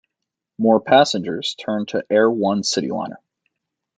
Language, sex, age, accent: English, male, 30-39, United States English